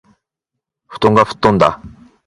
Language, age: Japanese, 30-39